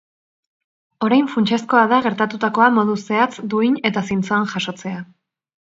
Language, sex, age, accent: Basque, female, 30-39, Erdialdekoa edo Nafarra (Gipuzkoa, Nafarroa)